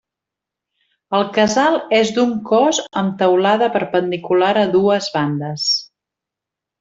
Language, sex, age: Catalan, female, 50-59